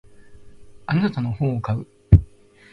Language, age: Japanese, 19-29